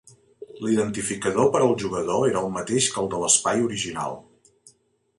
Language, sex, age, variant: Catalan, male, 40-49, Central